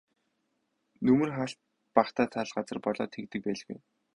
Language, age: Mongolian, 19-29